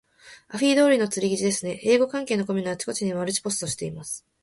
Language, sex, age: Japanese, female, 19-29